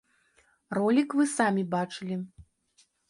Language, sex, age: Belarusian, female, 40-49